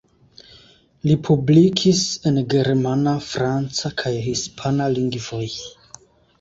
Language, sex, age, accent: Esperanto, male, 19-29, Internacia